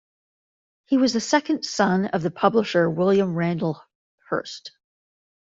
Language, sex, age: English, female, 50-59